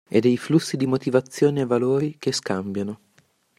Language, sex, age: Italian, male, under 19